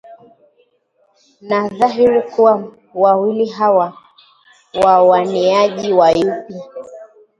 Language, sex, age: Swahili, female, 19-29